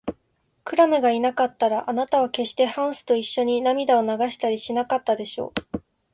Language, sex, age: Japanese, female, 19-29